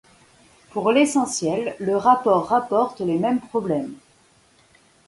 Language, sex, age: French, female, 30-39